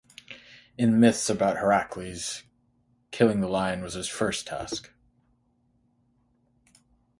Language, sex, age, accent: English, male, 30-39, United States English; Canadian English